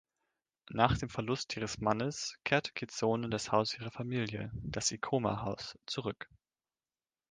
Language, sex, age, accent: German, male, 19-29, Deutschland Deutsch